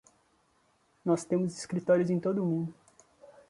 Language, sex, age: Portuguese, male, 19-29